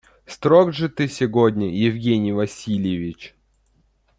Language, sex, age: Russian, male, under 19